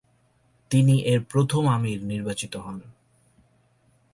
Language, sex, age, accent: Bengali, male, 19-29, Native